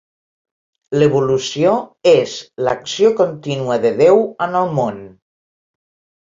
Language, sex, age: Catalan, female, 60-69